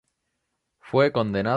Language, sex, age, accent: Spanish, male, 19-29, España: Sur peninsular (Andalucia, Extremadura, Murcia)